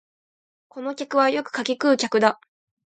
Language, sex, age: Japanese, female, 19-29